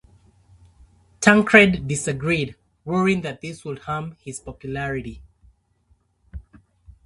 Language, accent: English, United States English